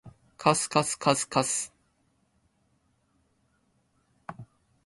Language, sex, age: Japanese, male, 19-29